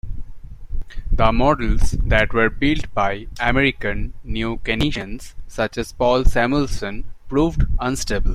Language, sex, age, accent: English, male, 19-29, India and South Asia (India, Pakistan, Sri Lanka)